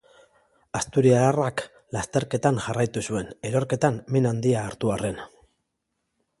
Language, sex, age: Basque, male, 40-49